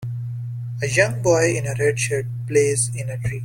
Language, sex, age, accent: English, male, 19-29, India and South Asia (India, Pakistan, Sri Lanka)